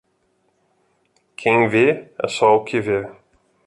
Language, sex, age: Portuguese, male, 40-49